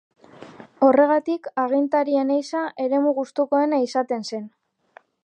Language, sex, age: Basque, female, 19-29